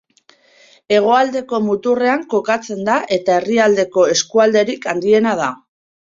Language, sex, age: Basque, female, 40-49